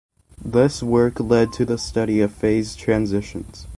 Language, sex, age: English, male, under 19